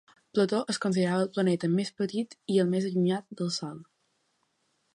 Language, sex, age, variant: Catalan, female, 19-29, Balear